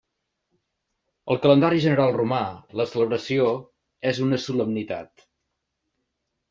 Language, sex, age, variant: Catalan, male, 40-49, Central